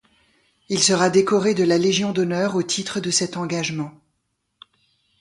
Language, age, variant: French, 60-69, Français de métropole